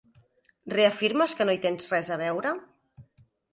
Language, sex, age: Catalan, female, 40-49